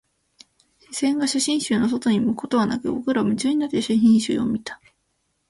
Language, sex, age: Japanese, female, 19-29